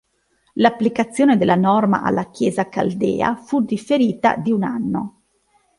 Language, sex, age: Italian, female, 30-39